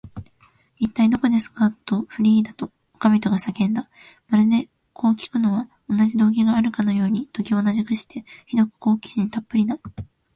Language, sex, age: Japanese, female, 19-29